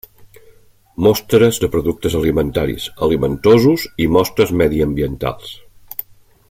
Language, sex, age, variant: Catalan, male, 50-59, Central